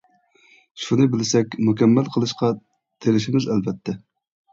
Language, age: Uyghur, 19-29